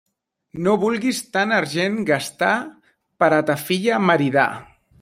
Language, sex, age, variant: Catalan, male, 30-39, Central